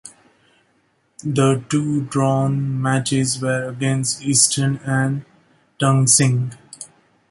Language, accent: English, India and South Asia (India, Pakistan, Sri Lanka)